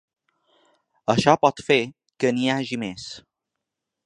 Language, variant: Catalan, Balear